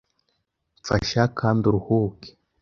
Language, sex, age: Kinyarwanda, male, under 19